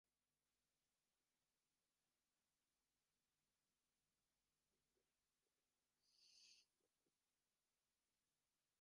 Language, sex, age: Swahili, male, 30-39